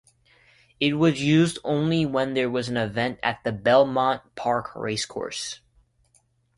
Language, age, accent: English, 19-29, United States English